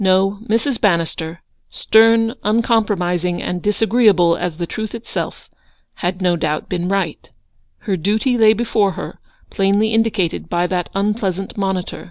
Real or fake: real